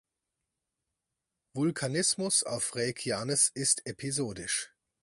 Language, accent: German, Deutschland Deutsch